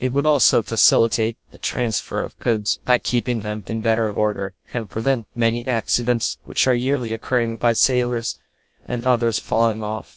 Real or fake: fake